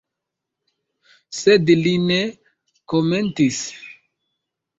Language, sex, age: Esperanto, male, 19-29